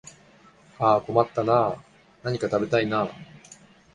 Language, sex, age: Japanese, male, 19-29